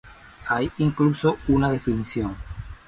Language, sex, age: Spanish, male, 40-49